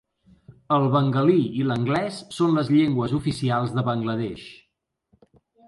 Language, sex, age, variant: Catalan, male, 40-49, Central